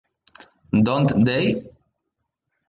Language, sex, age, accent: Spanish, male, 19-29, España: Islas Canarias